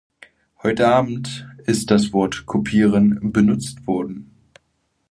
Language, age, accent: German, 19-29, Deutschland Deutsch